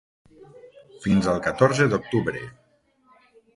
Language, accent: Catalan, valencià